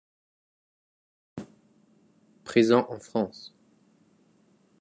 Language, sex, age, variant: French, male, 19-29, Français de métropole